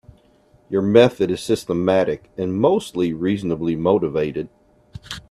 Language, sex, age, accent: English, male, 40-49, United States English